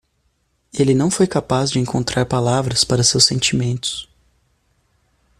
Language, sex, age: Portuguese, male, 30-39